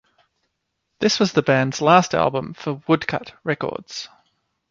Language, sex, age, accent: English, male, 30-39, Australian English